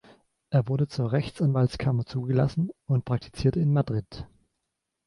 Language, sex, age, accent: German, male, 19-29, Deutschland Deutsch